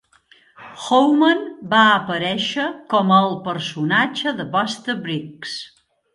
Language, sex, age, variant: Catalan, female, 50-59, Central